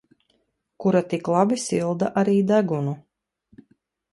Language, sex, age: Latvian, female, 40-49